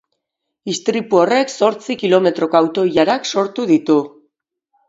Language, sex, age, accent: Basque, female, 40-49, Mendebalekoa (Araba, Bizkaia, Gipuzkoako mendebaleko herri batzuk)